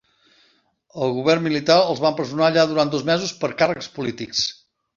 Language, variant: Catalan, Septentrional